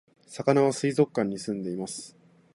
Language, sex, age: Japanese, male, 19-29